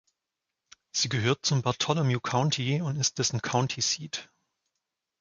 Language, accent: German, Deutschland Deutsch